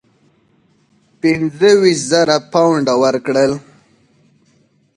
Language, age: Pashto, 19-29